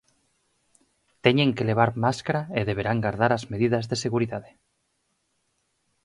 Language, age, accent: Galician, 19-29, Normativo (estándar)